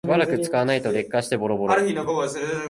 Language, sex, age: Japanese, male, under 19